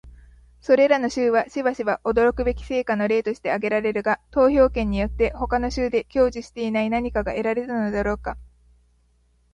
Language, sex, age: Japanese, female, 19-29